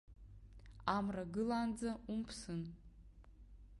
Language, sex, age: Abkhazian, female, 19-29